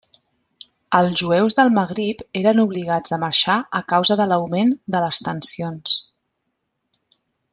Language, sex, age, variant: Catalan, female, 40-49, Central